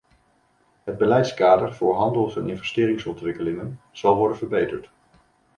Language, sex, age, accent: Dutch, male, 19-29, Nederlands Nederlands